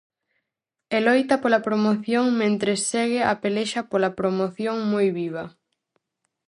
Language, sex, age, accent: Galician, female, 19-29, Normativo (estándar)